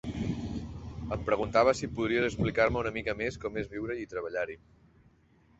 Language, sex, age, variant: Catalan, male, 30-39, Central